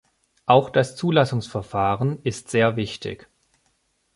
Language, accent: German, Deutschland Deutsch